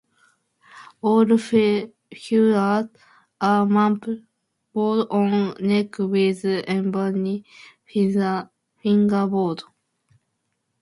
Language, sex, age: English, female, under 19